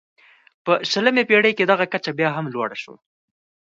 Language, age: Pashto, under 19